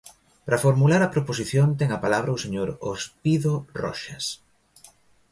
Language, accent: Galician, Normativo (estándar)